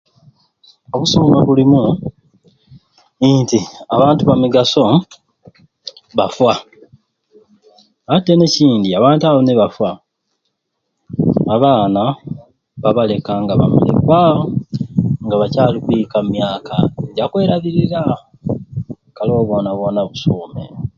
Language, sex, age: Ruuli, male, 30-39